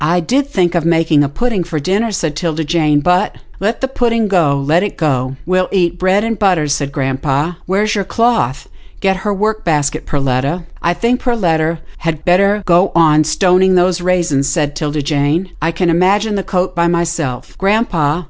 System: none